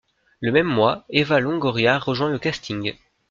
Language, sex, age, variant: French, female, 19-29, Français de métropole